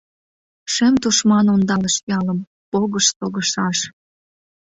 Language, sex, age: Mari, female, 19-29